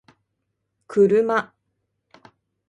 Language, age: Japanese, 40-49